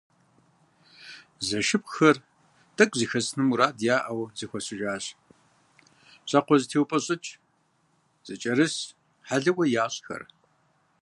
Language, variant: Kabardian, Адыгэбзэ (Къэбэрдей, Кирил, псоми зэдай)